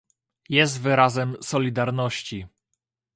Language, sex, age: Polish, male, 19-29